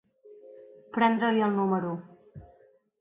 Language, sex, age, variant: Catalan, female, 19-29, Central